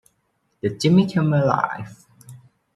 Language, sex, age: English, male, 19-29